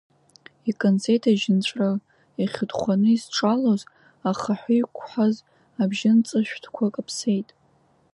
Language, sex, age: Abkhazian, female, under 19